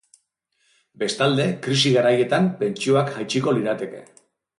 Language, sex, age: Basque, male, 40-49